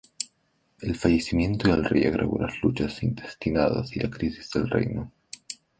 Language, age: Spanish, 19-29